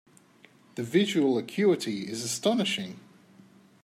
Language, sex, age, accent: English, male, 30-39, Australian English